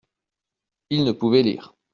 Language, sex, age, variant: French, male, 30-39, Français de métropole